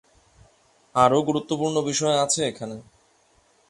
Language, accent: Bengali, প্রমিত